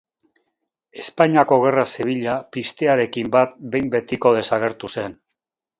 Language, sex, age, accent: Basque, male, 60-69, Mendebalekoa (Araba, Bizkaia, Gipuzkoako mendebaleko herri batzuk)